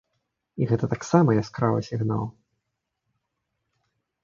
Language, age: Belarusian, 40-49